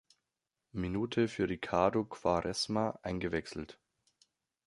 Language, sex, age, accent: German, male, 19-29, Deutschland Deutsch